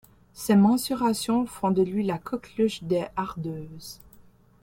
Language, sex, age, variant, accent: French, female, under 19, Français d'Amérique du Nord, Français du Canada